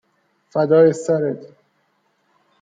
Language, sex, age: Persian, male, 19-29